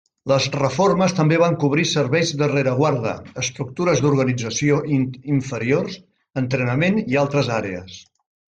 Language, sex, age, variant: Catalan, male, 70-79, Central